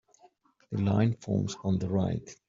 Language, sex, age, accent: English, male, 40-49, England English